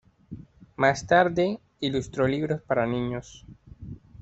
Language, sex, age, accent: Spanish, male, 19-29, Caribe: Cuba, Venezuela, Puerto Rico, República Dominicana, Panamá, Colombia caribeña, México caribeño, Costa del golfo de México